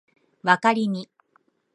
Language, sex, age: Japanese, female, 40-49